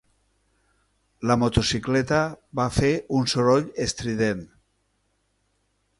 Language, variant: Catalan, Nord-Occidental